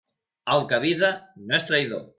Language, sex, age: Catalan, male, 30-39